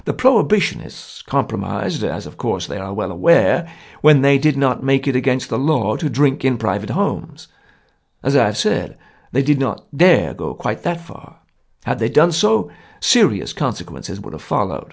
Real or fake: real